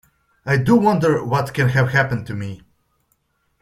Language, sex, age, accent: English, male, 19-29, United States English